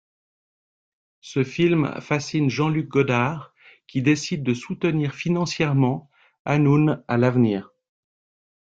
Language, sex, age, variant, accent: French, male, 40-49, Français d'Europe, Français de Suisse